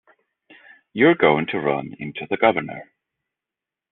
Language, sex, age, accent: English, male, 30-39, United States English